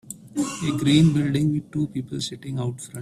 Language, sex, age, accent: English, male, 30-39, India and South Asia (India, Pakistan, Sri Lanka)